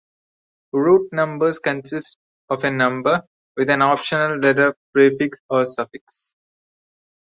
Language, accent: English, India and South Asia (India, Pakistan, Sri Lanka)